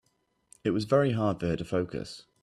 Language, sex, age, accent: English, male, 19-29, Welsh English